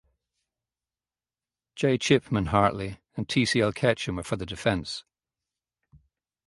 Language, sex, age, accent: English, male, 50-59, Irish English